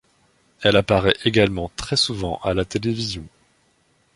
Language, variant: French, Français de métropole